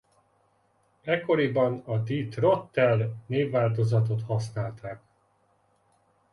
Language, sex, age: Hungarian, male, 40-49